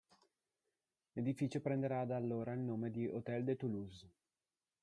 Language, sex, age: Italian, male, 30-39